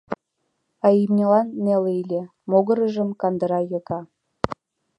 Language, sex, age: Mari, female, under 19